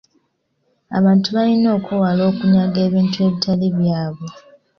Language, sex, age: Ganda, female, 19-29